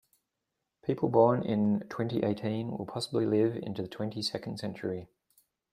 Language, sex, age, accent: English, male, 40-49, Australian English